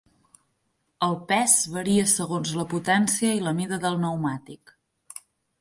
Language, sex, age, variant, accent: Catalan, female, 19-29, Central, Oriental